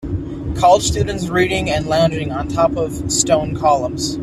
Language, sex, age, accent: English, male, 19-29, United States English